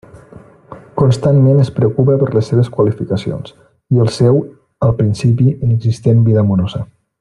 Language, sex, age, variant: Catalan, male, 19-29, Nord-Occidental